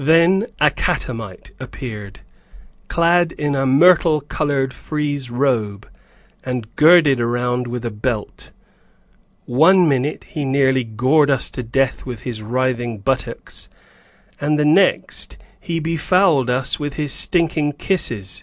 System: none